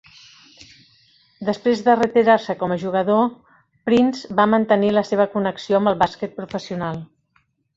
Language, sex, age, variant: Catalan, female, 50-59, Central